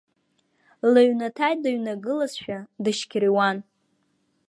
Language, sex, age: Abkhazian, female, under 19